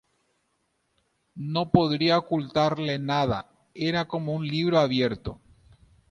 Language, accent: Spanish, Rioplatense: Argentina, Uruguay, este de Bolivia, Paraguay